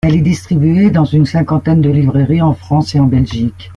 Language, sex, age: French, female, 60-69